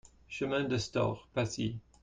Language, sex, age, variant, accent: French, male, 30-39, Français d'Amérique du Nord, Français des États-Unis